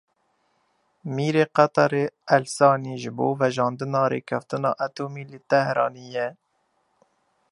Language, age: Kurdish, 19-29